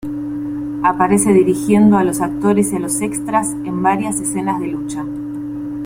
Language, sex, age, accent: Spanish, female, 30-39, Rioplatense: Argentina, Uruguay, este de Bolivia, Paraguay